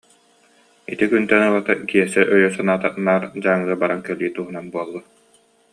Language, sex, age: Yakut, male, 30-39